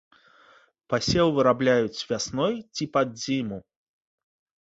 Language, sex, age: Belarusian, male, 30-39